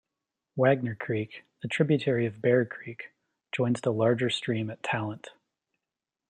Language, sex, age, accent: English, male, 30-39, United States English